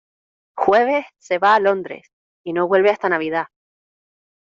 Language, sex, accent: Spanish, female, España: Islas Canarias